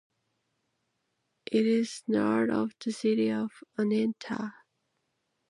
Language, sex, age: English, female, 19-29